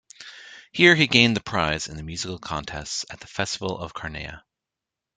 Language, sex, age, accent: English, male, 40-49, United States English